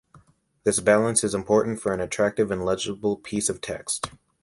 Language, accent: English, United States English